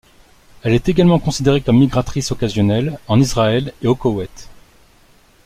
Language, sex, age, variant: French, male, 40-49, Français de métropole